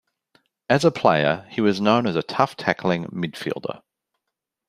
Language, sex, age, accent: English, male, 40-49, Australian English